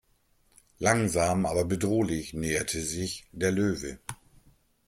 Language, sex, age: German, male, 50-59